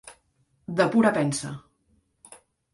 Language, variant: Catalan, Central